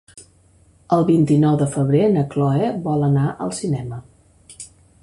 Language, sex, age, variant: Catalan, female, 50-59, Central